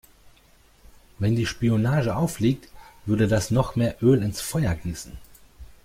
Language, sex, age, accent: German, male, 40-49, Deutschland Deutsch